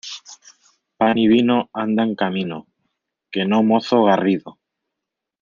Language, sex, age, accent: Spanish, male, 30-39, España: Centro-Sur peninsular (Madrid, Toledo, Castilla-La Mancha)